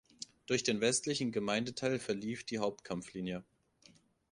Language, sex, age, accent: German, male, 19-29, Deutschland Deutsch